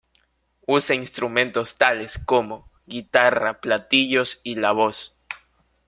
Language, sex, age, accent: Spanish, male, 19-29, América central